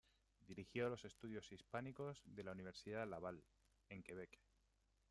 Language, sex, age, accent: Spanish, male, 30-39, España: Centro-Sur peninsular (Madrid, Toledo, Castilla-La Mancha)